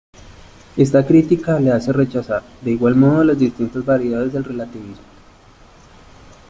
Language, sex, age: Spanish, male, 30-39